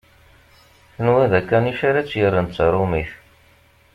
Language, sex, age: Kabyle, male, 40-49